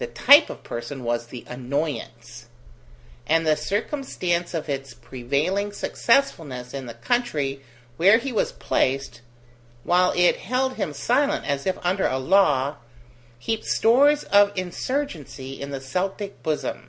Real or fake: real